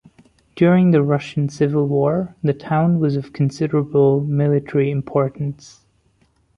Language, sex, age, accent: English, male, 30-39, India and South Asia (India, Pakistan, Sri Lanka)